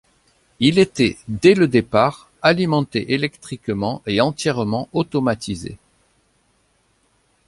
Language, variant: French, Français de métropole